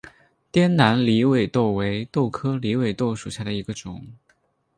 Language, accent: Chinese, 出生地：江西省